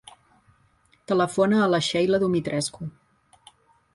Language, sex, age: Catalan, female, 50-59